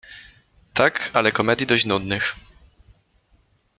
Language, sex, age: Polish, male, 19-29